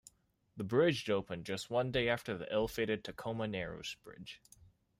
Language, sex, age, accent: English, male, under 19, Hong Kong English